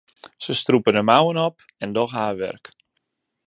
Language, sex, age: Western Frisian, male, 19-29